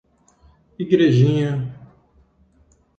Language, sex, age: Portuguese, male, 60-69